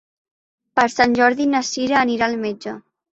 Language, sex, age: Catalan, female, under 19